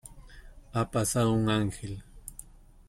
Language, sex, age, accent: Spanish, male, 30-39, América central